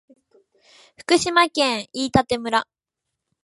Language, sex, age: Japanese, female, under 19